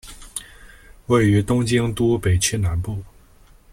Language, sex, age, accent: Chinese, male, 19-29, 出生地：河南省